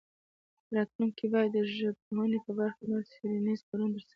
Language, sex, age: Pashto, female, 19-29